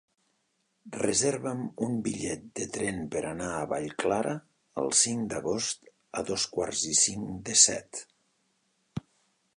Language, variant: Catalan, Nord-Occidental